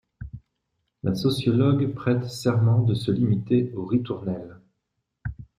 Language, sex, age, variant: French, male, 40-49, Français de métropole